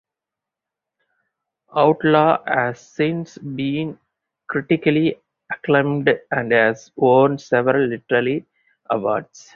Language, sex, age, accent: English, male, 30-39, India and South Asia (India, Pakistan, Sri Lanka)